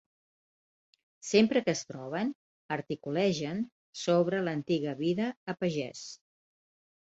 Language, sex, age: Catalan, female, 60-69